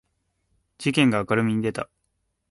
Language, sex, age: Japanese, male, under 19